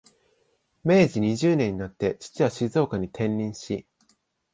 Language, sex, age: Japanese, male, 19-29